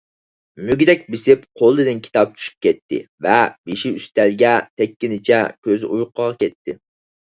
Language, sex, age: Uyghur, male, 19-29